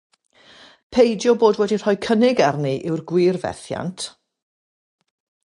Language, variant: Welsh, South-Eastern Welsh